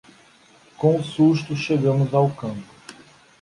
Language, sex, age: Portuguese, male, 30-39